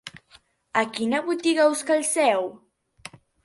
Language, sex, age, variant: Catalan, female, under 19, Central